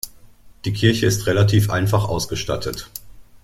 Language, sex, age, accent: German, male, 40-49, Deutschland Deutsch